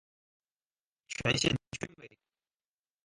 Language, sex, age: Chinese, male, 19-29